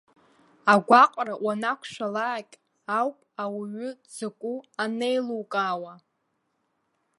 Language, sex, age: Abkhazian, female, under 19